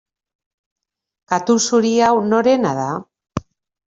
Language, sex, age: Basque, female, 40-49